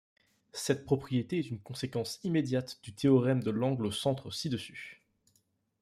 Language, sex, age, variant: French, male, 19-29, Français de métropole